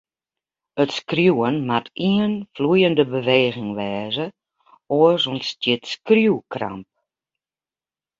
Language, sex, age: Western Frisian, female, 50-59